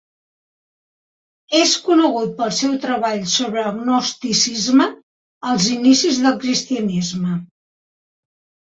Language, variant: Catalan, Central